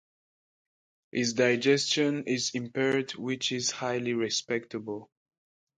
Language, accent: English, Southern African (South Africa, Zimbabwe, Namibia)